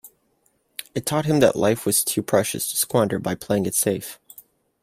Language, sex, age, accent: English, male, 19-29, United States English